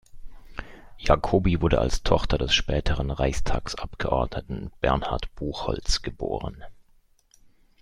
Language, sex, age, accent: German, male, 30-39, Deutschland Deutsch